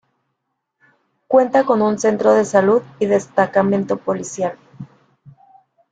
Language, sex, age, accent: Spanish, female, 30-39, México